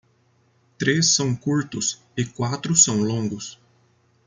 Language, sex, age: Portuguese, male, 19-29